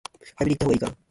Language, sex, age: Japanese, male, 19-29